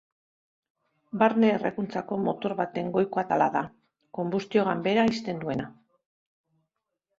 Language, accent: Basque, Mendebalekoa (Araba, Bizkaia, Gipuzkoako mendebaleko herri batzuk)